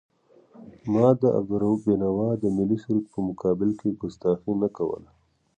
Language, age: Pashto, 19-29